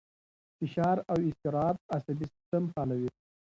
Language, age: Pashto, 19-29